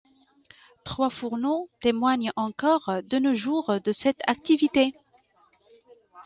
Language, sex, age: French, female, 30-39